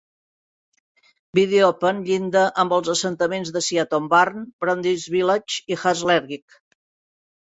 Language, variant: Catalan, Central